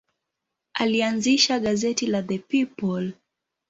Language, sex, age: Swahili, female, 19-29